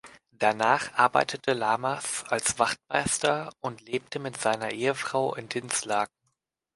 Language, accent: German, Deutschland Deutsch